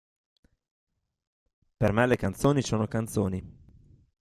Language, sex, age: Italian, male, 30-39